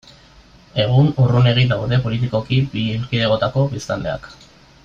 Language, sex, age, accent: Basque, male, 19-29, Mendebalekoa (Araba, Bizkaia, Gipuzkoako mendebaleko herri batzuk)